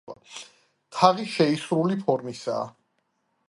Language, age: Georgian, 40-49